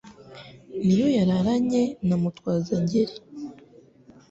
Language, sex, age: Kinyarwanda, female, under 19